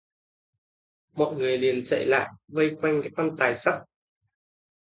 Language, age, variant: Vietnamese, 19-29, Hà Nội